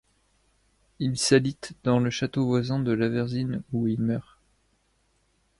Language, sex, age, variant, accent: French, male, 19-29, Français de métropole, Parisien